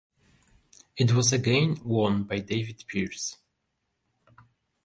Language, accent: English, Eastern European